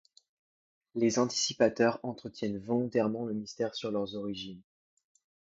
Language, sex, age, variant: French, male, 19-29, Français de métropole